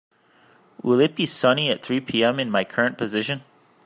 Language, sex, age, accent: English, male, 30-39, United States English